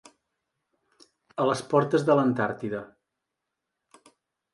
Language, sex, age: Catalan, male, 40-49